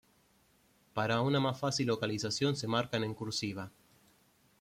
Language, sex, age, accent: Spanish, male, 30-39, Rioplatense: Argentina, Uruguay, este de Bolivia, Paraguay